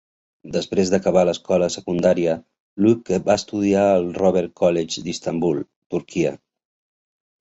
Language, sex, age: Catalan, male, 40-49